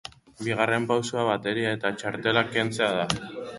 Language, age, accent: Basque, under 19, Erdialdekoa edo Nafarra (Gipuzkoa, Nafarroa)